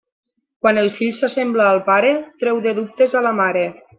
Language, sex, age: Catalan, female, 30-39